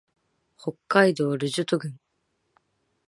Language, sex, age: Japanese, female, 19-29